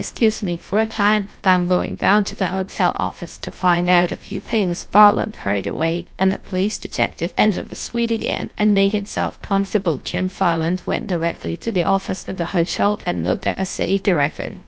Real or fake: fake